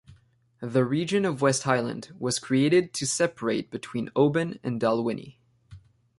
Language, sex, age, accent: English, male, 19-29, Canadian English